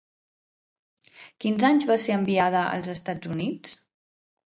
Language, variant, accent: Catalan, Central, central